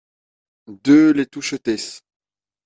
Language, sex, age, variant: French, male, 30-39, Français de métropole